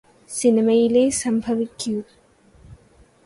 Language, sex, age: Malayalam, female, 19-29